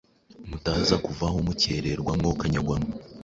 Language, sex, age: Kinyarwanda, male, 19-29